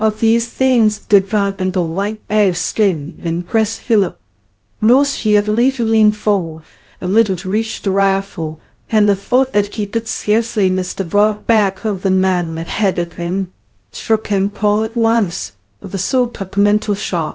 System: TTS, VITS